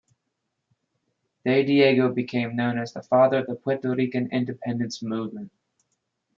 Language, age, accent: English, 30-39, United States English